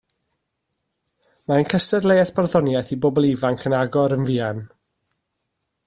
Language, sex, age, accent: Welsh, male, 30-39, Y Deyrnas Unedig Cymraeg